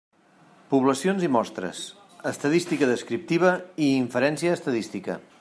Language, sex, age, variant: Catalan, male, 50-59, Central